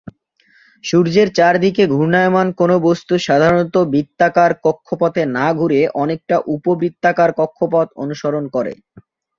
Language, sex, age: Bengali, male, 19-29